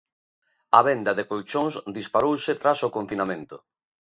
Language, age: Galician, 40-49